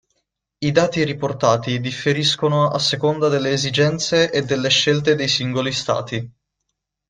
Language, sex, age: Italian, male, 19-29